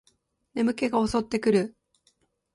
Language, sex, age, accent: Japanese, female, 50-59, 標準語